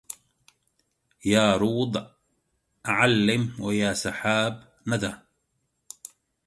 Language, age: Arabic, 40-49